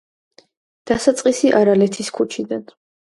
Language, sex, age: Georgian, female, under 19